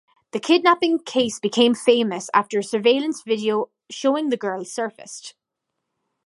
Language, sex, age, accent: English, female, under 19, Irish English